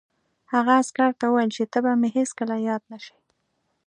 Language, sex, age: Pashto, female, 19-29